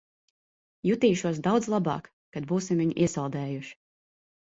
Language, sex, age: Latvian, female, 30-39